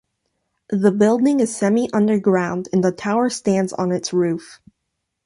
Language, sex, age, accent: English, female, 19-29, United States English